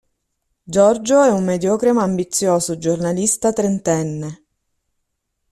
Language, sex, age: Italian, female, 30-39